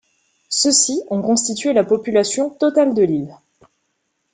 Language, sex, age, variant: French, female, 19-29, Français de métropole